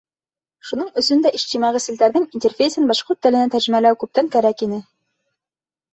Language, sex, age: Bashkir, female, 19-29